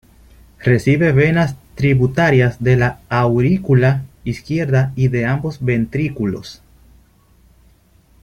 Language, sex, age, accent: Spanish, male, 19-29, Caribe: Cuba, Venezuela, Puerto Rico, República Dominicana, Panamá, Colombia caribeña, México caribeño, Costa del golfo de México